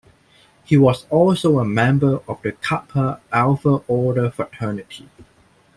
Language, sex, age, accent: English, male, 19-29, Hong Kong English